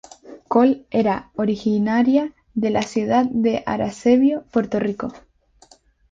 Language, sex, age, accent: Spanish, female, 19-29, España: Islas Canarias